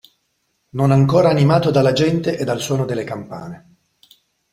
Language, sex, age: Italian, male, 40-49